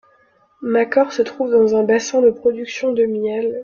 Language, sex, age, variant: French, female, 19-29, Français de métropole